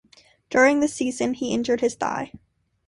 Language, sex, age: English, female, under 19